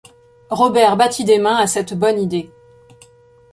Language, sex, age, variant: French, female, 30-39, Français de métropole